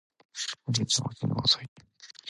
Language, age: Japanese, 19-29